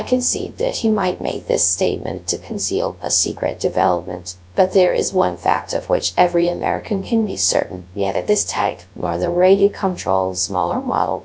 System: TTS, GradTTS